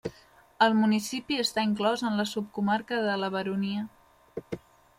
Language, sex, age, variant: Catalan, female, 19-29, Central